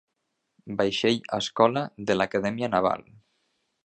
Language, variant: Catalan, Central